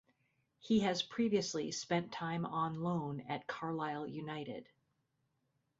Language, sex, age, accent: English, female, 50-59, United States English